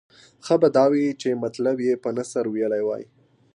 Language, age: Pashto, 19-29